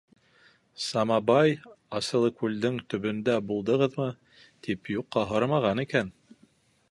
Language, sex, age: Bashkir, male, 40-49